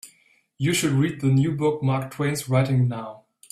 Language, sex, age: English, male, 19-29